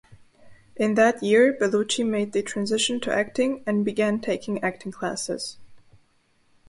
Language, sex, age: English, female, 19-29